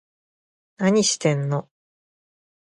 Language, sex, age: Japanese, female, 30-39